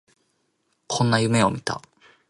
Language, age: Japanese, 19-29